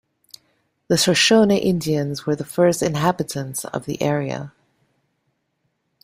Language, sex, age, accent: English, female, 50-59, Canadian English